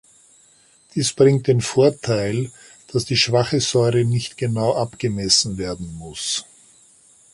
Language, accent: German, Österreichisches Deutsch